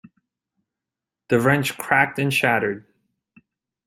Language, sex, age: English, male, 30-39